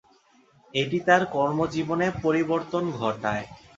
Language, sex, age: Bengali, male, 19-29